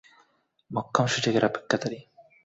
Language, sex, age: Bengali, male, 19-29